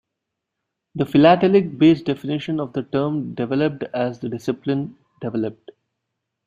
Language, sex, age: English, male, 19-29